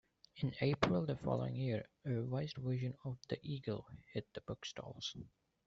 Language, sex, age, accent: English, male, 19-29, India and South Asia (India, Pakistan, Sri Lanka)